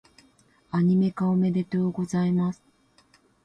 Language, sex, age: Japanese, female, 50-59